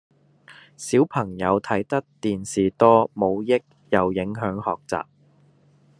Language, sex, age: Cantonese, male, 30-39